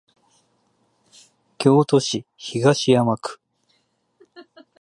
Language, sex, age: Japanese, male, 30-39